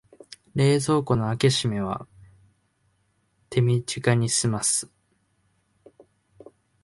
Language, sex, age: Japanese, male, 19-29